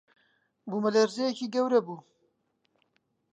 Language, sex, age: Central Kurdish, male, 19-29